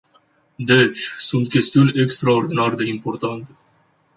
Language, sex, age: Romanian, male, 19-29